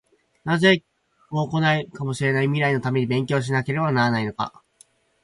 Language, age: Japanese, 19-29